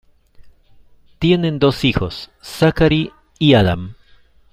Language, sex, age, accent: Spanish, male, 50-59, Andino-Pacífico: Colombia, Perú, Ecuador, oeste de Bolivia y Venezuela andina